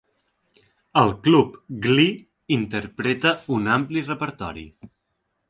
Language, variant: Catalan, Central